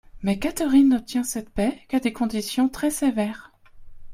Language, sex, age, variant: French, female, 19-29, Français de métropole